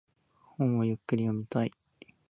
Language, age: Japanese, 19-29